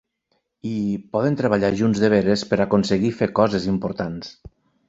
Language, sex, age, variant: Catalan, male, 40-49, Nord-Occidental